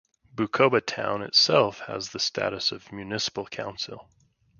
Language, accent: English, United States English